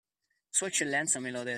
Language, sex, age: Italian, male, 19-29